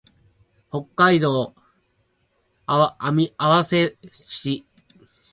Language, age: Japanese, 19-29